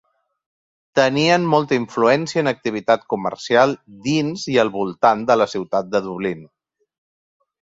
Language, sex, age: Catalan, male, 40-49